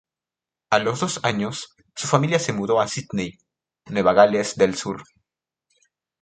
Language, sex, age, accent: Spanish, male, under 19, Andino-Pacífico: Colombia, Perú, Ecuador, oeste de Bolivia y Venezuela andina